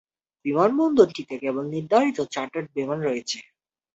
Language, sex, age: Bengali, male, under 19